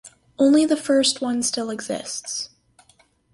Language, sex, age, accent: English, female, under 19, United States English